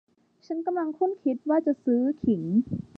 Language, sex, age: Thai, female, under 19